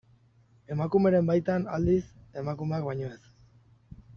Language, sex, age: Basque, female, 19-29